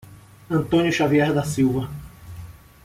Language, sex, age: Portuguese, male, 40-49